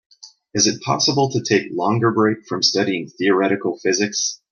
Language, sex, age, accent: English, male, 30-39, Canadian English